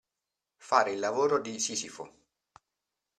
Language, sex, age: Italian, male, 40-49